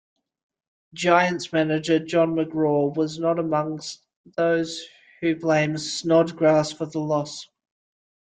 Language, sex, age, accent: English, male, 30-39, Australian English